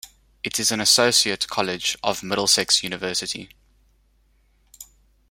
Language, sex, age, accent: English, male, 30-39, Southern African (South Africa, Zimbabwe, Namibia)